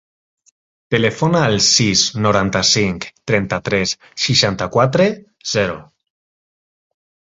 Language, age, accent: Catalan, 19-29, valencià